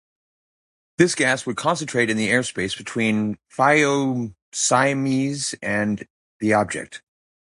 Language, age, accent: English, 40-49, United States English